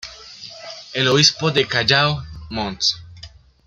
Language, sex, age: Spanish, male, under 19